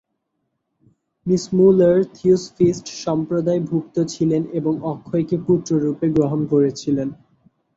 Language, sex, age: Bengali, male, under 19